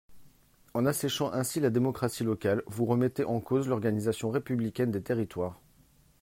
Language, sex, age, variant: French, male, 30-39, Français de métropole